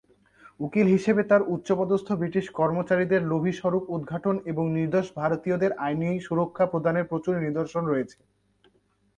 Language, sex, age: Bengali, male, under 19